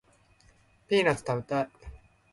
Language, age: Japanese, 40-49